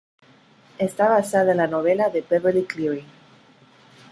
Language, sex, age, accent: Spanish, female, 30-39, América central